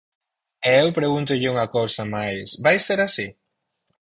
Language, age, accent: Galician, 30-39, Normativo (estándar)